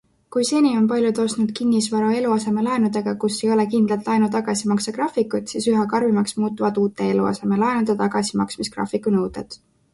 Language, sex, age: Estonian, female, 19-29